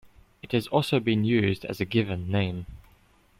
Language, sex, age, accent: English, male, 19-29, Southern African (South Africa, Zimbabwe, Namibia)